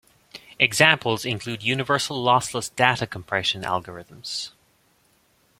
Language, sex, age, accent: English, male, 30-39, Irish English